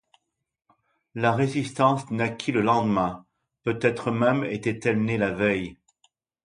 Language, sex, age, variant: French, male, 60-69, Français de métropole